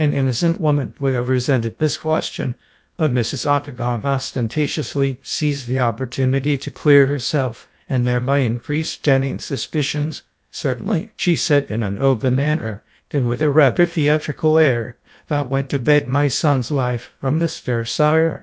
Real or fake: fake